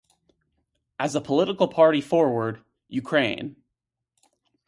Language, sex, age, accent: English, male, 19-29, United States English